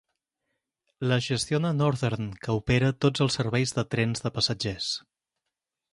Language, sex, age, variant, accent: Catalan, male, 40-49, Central, central